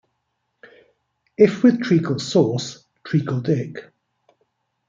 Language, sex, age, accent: English, male, 50-59, England English